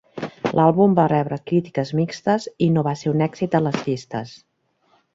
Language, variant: Catalan, Central